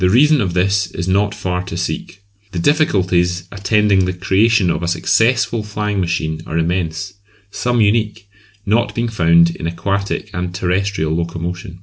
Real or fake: real